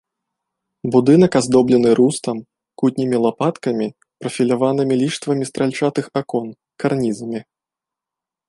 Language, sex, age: Belarusian, male, 19-29